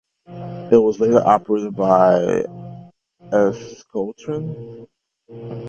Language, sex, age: English, male, 30-39